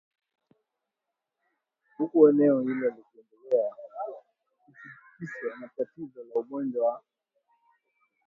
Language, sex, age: Swahili, male, 19-29